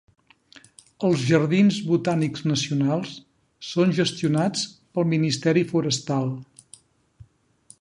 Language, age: Catalan, 60-69